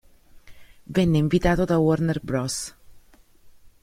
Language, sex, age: Italian, female, 19-29